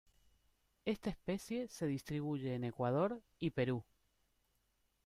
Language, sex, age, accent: Spanish, female, 50-59, Rioplatense: Argentina, Uruguay, este de Bolivia, Paraguay